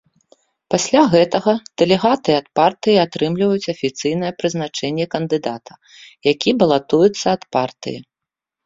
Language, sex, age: Belarusian, female, 40-49